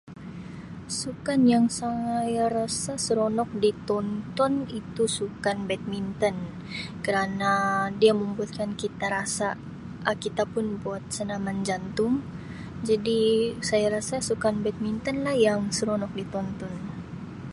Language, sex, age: Sabah Malay, female, 19-29